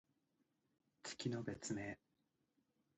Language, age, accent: Japanese, 19-29, 標準語